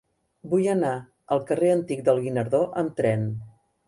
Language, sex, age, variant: Catalan, female, 60-69, Central